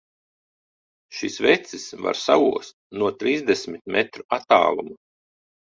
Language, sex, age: Latvian, male, 40-49